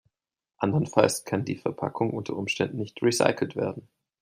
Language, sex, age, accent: German, male, 30-39, Deutschland Deutsch